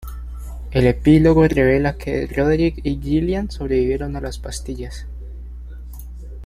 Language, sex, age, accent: Spanish, male, 19-29, Andino-Pacífico: Colombia, Perú, Ecuador, oeste de Bolivia y Venezuela andina